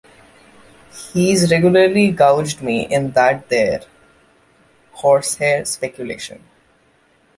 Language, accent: English, India and South Asia (India, Pakistan, Sri Lanka)